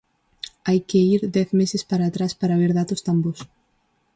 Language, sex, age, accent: Galician, female, 19-29, Oriental (común en zona oriental)